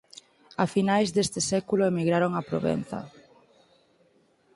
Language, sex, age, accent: Galician, female, 19-29, Normativo (estándar)